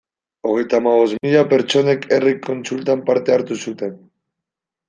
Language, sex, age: Basque, male, 19-29